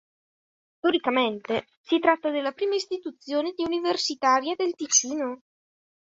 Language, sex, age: Italian, male, under 19